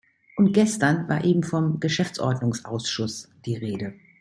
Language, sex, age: German, female, 50-59